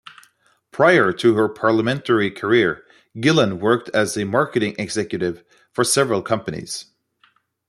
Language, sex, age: English, male, 30-39